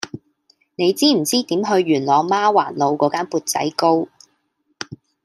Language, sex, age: Cantonese, female, 19-29